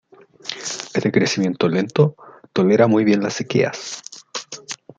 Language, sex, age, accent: Spanish, male, 19-29, Chileno: Chile, Cuyo